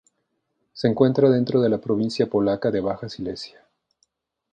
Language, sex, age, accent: Spanish, male, 40-49, México